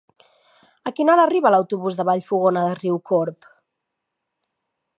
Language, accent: Catalan, central; nord-occidental